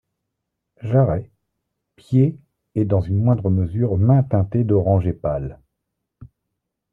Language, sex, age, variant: French, male, 40-49, Français de métropole